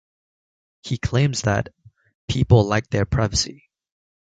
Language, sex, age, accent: English, male, 19-29, United States English